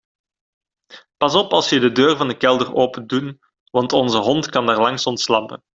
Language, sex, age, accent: Dutch, male, 19-29, Belgisch Nederlands